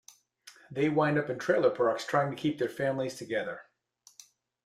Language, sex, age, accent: English, male, 40-49, United States English